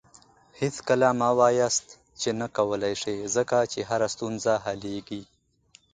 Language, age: Pashto, 19-29